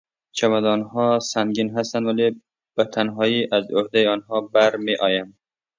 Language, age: Persian, 30-39